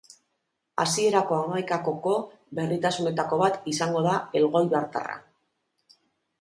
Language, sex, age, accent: Basque, female, 50-59, Mendebalekoa (Araba, Bizkaia, Gipuzkoako mendebaleko herri batzuk)